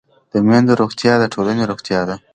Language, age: Pashto, under 19